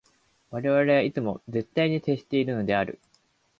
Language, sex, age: Japanese, male, under 19